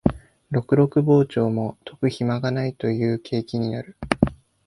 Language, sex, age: Japanese, male, 19-29